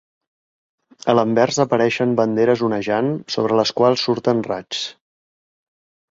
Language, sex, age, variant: Catalan, male, 40-49, Central